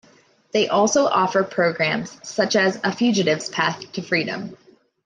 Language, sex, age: English, female, 30-39